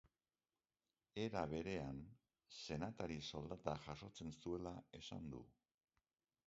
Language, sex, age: Basque, male, 50-59